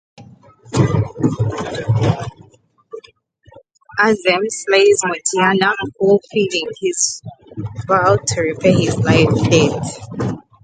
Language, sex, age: English, female, 19-29